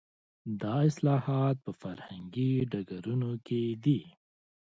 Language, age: Pashto, 30-39